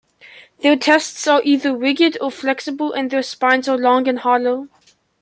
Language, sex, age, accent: English, male, under 19, England English